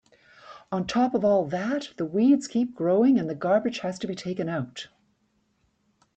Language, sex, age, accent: English, female, 60-69, Canadian English